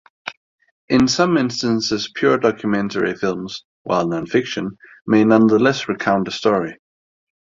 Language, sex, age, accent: English, male, 19-29, United States English